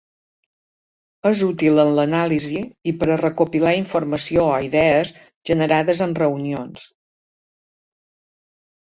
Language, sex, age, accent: Catalan, female, 60-69, mallorquí